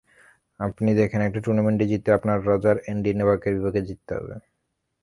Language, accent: Bengali, প্রমিত; চলিত